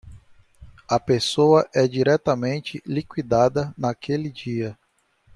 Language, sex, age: Portuguese, male, 40-49